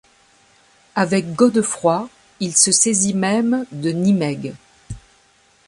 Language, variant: French, Français de métropole